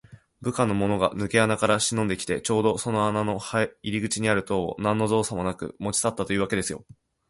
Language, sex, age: Japanese, male, 19-29